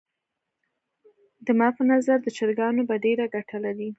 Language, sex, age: Pashto, female, 19-29